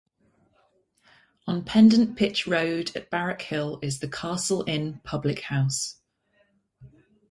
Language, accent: English, England English